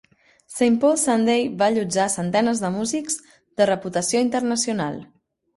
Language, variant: Catalan, Central